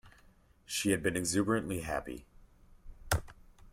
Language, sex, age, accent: English, male, 19-29, United States English